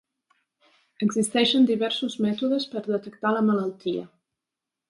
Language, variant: Catalan, Central